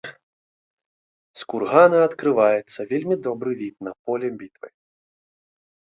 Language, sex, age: Belarusian, male, 19-29